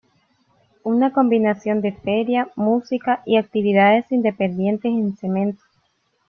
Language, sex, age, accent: Spanish, female, 30-39, América central